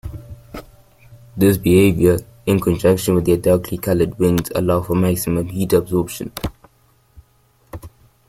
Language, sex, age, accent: English, male, under 19, Welsh English